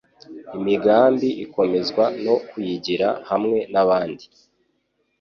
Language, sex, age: Kinyarwanda, male, 19-29